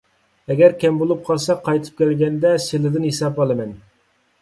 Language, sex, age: Uyghur, male, 30-39